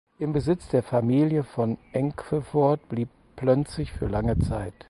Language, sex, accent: German, male, Deutschland Deutsch